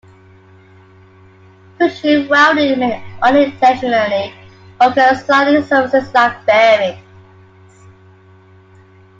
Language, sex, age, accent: English, female, 40-49, Scottish English